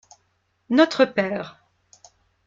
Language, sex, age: French, female, 50-59